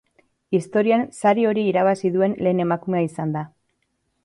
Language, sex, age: Basque, female, 30-39